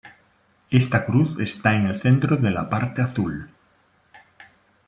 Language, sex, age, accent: Spanish, male, 40-49, España: Norte peninsular (Asturias, Castilla y León, Cantabria, País Vasco, Navarra, Aragón, La Rioja, Guadalajara, Cuenca)